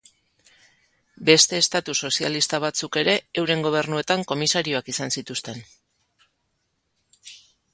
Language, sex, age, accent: Basque, female, 40-49, Mendebalekoa (Araba, Bizkaia, Gipuzkoako mendebaleko herri batzuk)